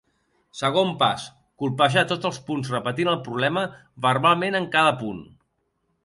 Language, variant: Catalan, Central